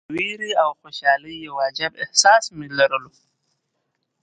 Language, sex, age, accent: Pashto, male, 19-29, معیاري پښتو